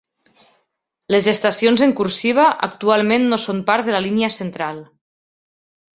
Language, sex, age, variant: Catalan, female, 30-39, Nord-Occidental